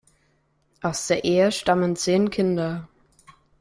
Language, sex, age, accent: German, male, under 19, Deutschland Deutsch